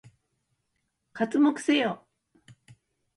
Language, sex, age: Japanese, female, 60-69